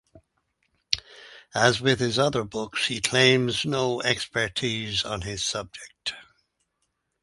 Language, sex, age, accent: English, male, 70-79, Irish English